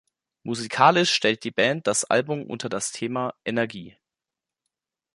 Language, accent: German, Deutschland Deutsch